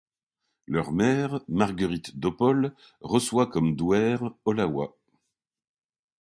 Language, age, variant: French, 50-59, Français de métropole